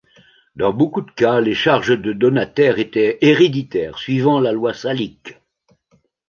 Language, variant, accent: French, Français d'Europe, Français de Belgique